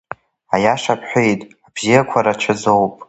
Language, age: Abkhazian, under 19